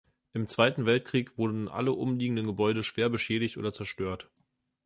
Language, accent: German, Deutschland Deutsch